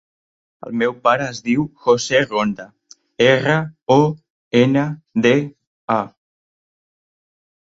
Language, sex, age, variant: Catalan, male, 30-39, Central